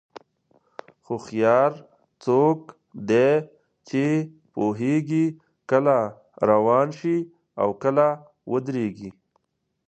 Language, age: Pashto, 19-29